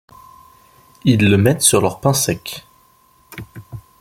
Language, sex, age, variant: French, male, 19-29, Français de métropole